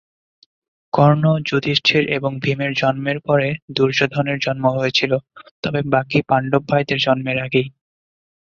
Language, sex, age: Bengali, male, 19-29